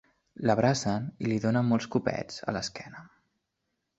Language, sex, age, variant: Catalan, male, under 19, Nord-Occidental